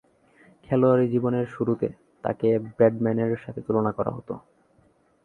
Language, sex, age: Bengali, male, 19-29